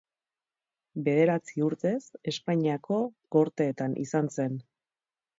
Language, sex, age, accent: Basque, female, 30-39, Erdialdekoa edo Nafarra (Gipuzkoa, Nafarroa)